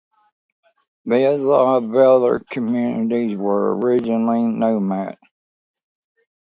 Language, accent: English, United States English